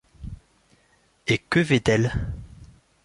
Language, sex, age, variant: French, male, 19-29, Français de métropole